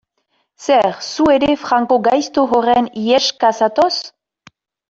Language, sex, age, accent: Basque, female, 19-29, Nafar-lapurtarra edo Zuberotarra (Lapurdi, Nafarroa Beherea, Zuberoa)